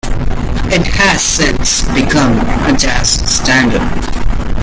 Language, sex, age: English, male, 19-29